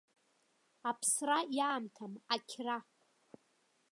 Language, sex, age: Abkhazian, female, under 19